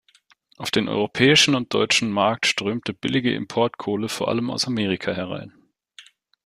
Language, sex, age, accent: German, male, 19-29, Deutschland Deutsch